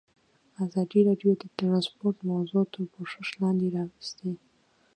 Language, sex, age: Pashto, female, 19-29